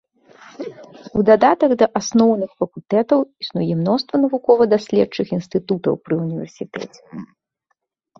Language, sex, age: Belarusian, female, 30-39